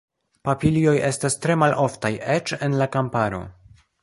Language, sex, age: Esperanto, male, 19-29